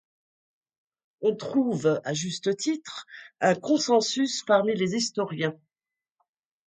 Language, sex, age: French, female, 60-69